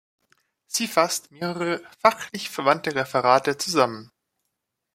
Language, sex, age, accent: German, male, 19-29, Deutschland Deutsch